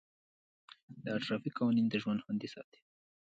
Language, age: Pashto, 19-29